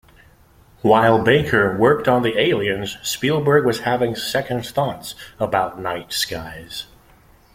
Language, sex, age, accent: English, male, 50-59, United States English